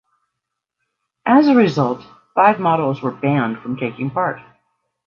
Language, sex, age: English, female, 50-59